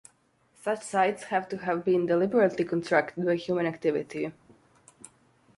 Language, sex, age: English, male, 19-29